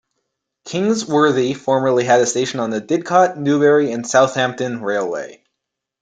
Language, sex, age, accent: English, male, 19-29, United States English